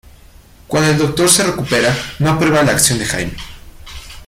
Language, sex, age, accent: Spanish, male, 19-29, México